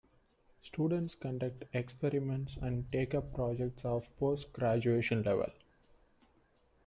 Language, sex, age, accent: English, male, 19-29, India and South Asia (India, Pakistan, Sri Lanka)